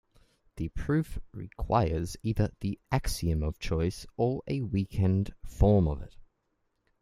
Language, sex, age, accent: English, male, 19-29, England English